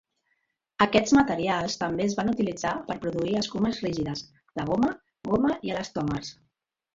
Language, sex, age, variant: Catalan, female, 60-69, Central